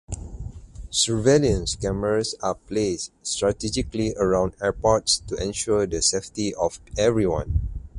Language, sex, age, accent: English, male, 30-39, Malaysian English